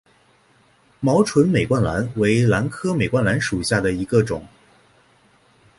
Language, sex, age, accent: Chinese, male, 19-29, 出生地：黑龙江省